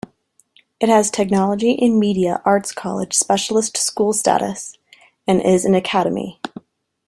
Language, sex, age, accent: English, female, 19-29, United States English